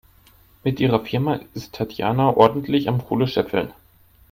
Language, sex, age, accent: German, male, under 19, Deutschland Deutsch